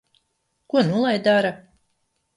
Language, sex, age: Latvian, female, 60-69